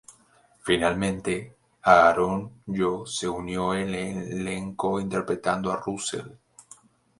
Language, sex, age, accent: Spanish, male, 19-29, México